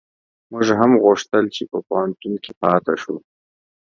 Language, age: Pashto, 19-29